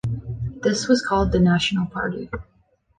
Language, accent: English, Canadian English